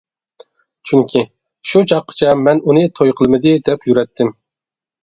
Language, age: Uyghur, 19-29